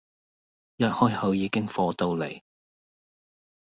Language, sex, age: Cantonese, male, 50-59